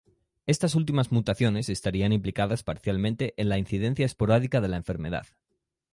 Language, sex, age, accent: Spanish, male, 19-29, España: Centro-Sur peninsular (Madrid, Toledo, Castilla-La Mancha)